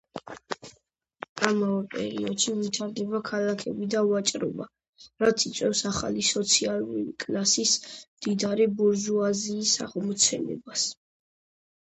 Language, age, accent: Georgian, under 19, ჩვეულებრივი